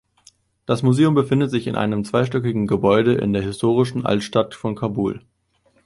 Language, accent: German, Deutschland Deutsch